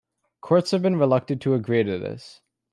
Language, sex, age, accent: English, male, under 19, Canadian English